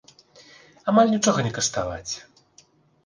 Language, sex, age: Belarusian, male, 30-39